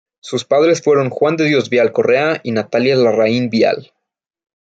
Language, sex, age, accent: Spanish, male, under 19, México